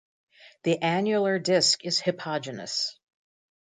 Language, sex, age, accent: English, female, 40-49, United States English